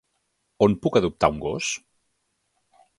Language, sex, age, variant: Catalan, male, 30-39, Nord-Occidental